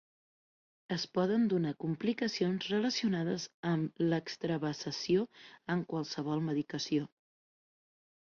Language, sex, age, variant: Catalan, female, 40-49, Central